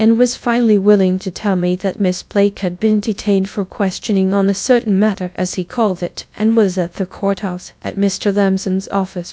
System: TTS, GradTTS